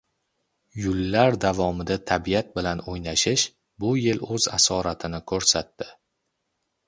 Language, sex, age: Uzbek, male, 19-29